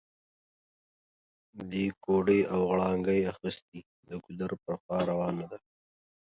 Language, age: Pashto, 30-39